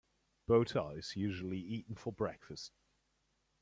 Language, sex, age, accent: English, male, 19-29, England English